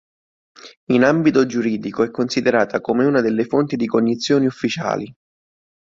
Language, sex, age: Italian, male, 19-29